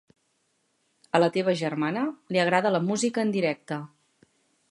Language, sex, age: Catalan, female, 40-49